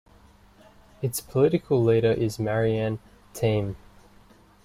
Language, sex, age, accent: English, male, 19-29, Australian English